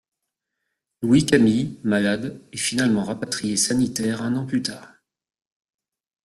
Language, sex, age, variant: French, male, 40-49, Français de métropole